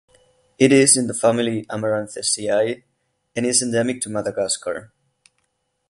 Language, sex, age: English, male, 19-29